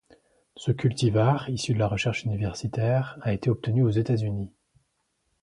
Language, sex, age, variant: French, male, 40-49, Français de métropole